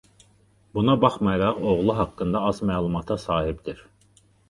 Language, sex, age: Azerbaijani, male, 30-39